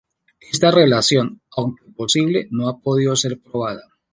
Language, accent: Spanish, Andino-Pacífico: Colombia, Perú, Ecuador, oeste de Bolivia y Venezuela andina